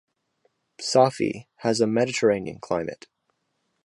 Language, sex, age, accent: English, male, 19-29, United States English